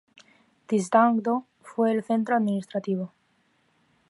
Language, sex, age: Spanish, female, under 19